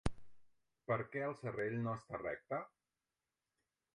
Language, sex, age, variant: Catalan, male, 40-49, Central